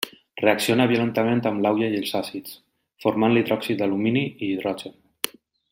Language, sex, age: Catalan, male, 30-39